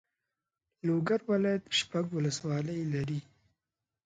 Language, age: Pashto, 19-29